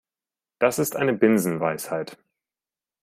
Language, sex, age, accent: German, male, 19-29, Deutschland Deutsch